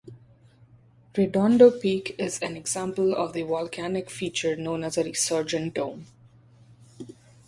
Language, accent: English, India and South Asia (India, Pakistan, Sri Lanka)